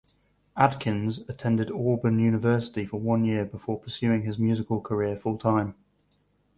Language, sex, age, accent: English, male, 19-29, England English